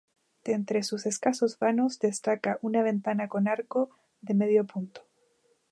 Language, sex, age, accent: Spanish, female, 19-29, Chileno: Chile, Cuyo